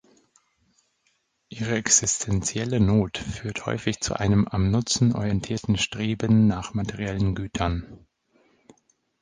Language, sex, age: German, male, 30-39